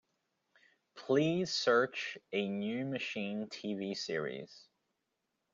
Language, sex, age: English, male, 30-39